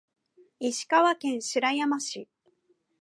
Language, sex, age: Japanese, female, 19-29